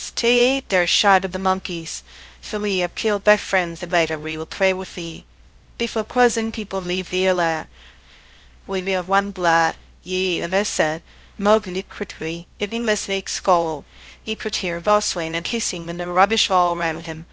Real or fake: fake